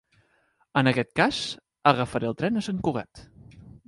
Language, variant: Catalan, Central